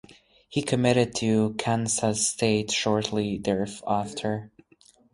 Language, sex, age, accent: English, male, 19-29, United States English